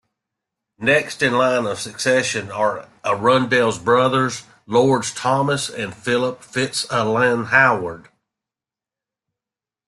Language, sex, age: English, male, 50-59